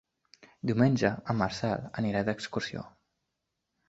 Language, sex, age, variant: Catalan, male, under 19, Nord-Occidental